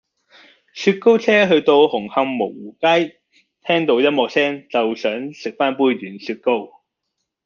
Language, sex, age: Cantonese, male, 30-39